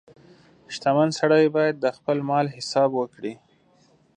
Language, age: Pashto, 19-29